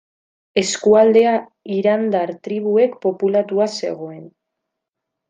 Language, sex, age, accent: Basque, female, 19-29, Mendebalekoa (Araba, Bizkaia, Gipuzkoako mendebaleko herri batzuk)